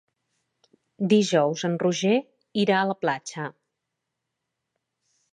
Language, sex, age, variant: Catalan, female, 40-49, Central